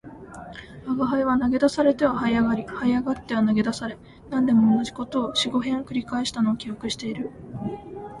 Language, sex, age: Japanese, female, 19-29